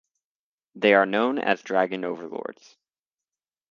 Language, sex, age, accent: English, male, 19-29, United States English